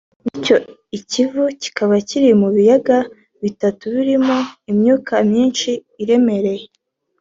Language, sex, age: Kinyarwanda, female, 19-29